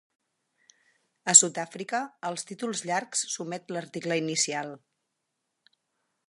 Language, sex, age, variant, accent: Catalan, female, 50-59, Central, central